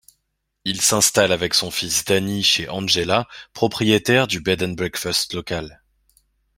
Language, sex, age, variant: French, male, 19-29, Français de métropole